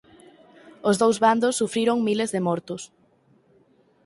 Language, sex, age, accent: Galician, female, 19-29, Central (sen gheada)